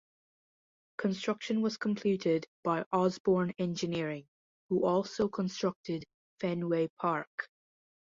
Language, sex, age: English, female, under 19